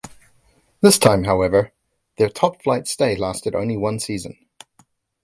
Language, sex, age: English, male, 50-59